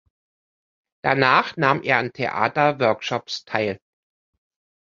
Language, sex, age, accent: German, female, 50-59, Deutschland Deutsch